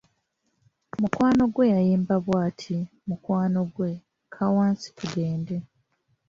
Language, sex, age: Ganda, female, 19-29